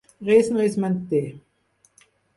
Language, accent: Catalan, aprenent (recent, des d'altres llengües)